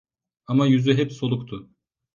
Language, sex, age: Turkish, male, 19-29